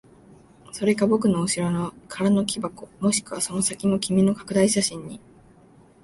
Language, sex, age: Japanese, female, 19-29